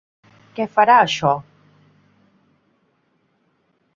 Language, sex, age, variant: Catalan, female, 40-49, Central